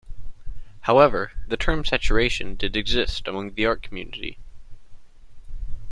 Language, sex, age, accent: English, male, under 19, United States English